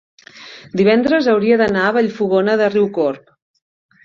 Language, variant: Catalan, Central